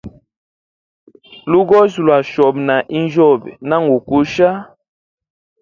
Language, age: Hemba, 19-29